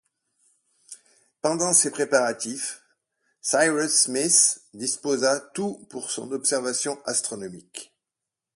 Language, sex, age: French, male, 60-69